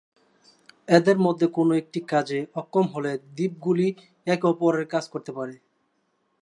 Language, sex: Bengali, male